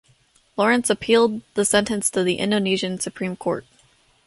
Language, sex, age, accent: English, female, 19-29, United States English